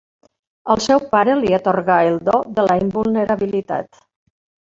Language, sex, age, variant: Catalan, female, 60-69, Central